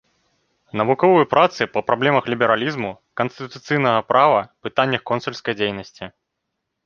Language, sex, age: Belarusian, male, 19-29